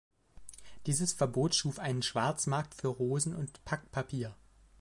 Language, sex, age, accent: German, male, 19-29, Deutschland Deutsch